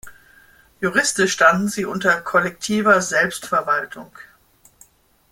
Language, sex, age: German, male, 50-59